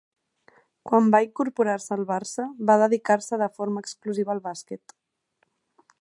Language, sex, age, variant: Catalan, female, 19-29, Central